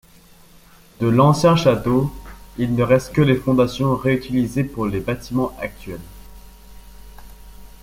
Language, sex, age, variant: French, male, under 19, Français de métropole